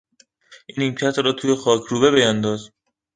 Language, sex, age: Persian, male, under 19